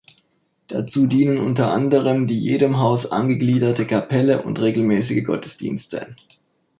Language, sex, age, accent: German, male, 19-29, Deutschland Deutsch